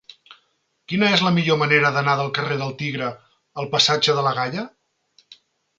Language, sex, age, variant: Catalan, male, 40-49, Central